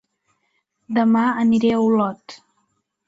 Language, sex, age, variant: Catalan, female, under 19, Central